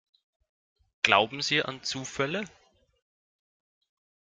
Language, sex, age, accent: German, male, 19-29, Österreichisches Deutsch